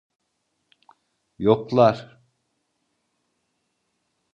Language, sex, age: Turkish, male, 50-59